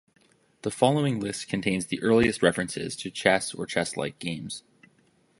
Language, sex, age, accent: English, male, 19-29, United States English